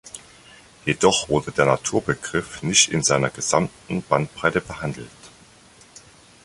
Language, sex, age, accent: German, male, 50-59, Deutschland Deutsch